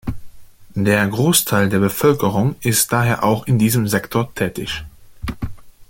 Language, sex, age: German, male, 19-29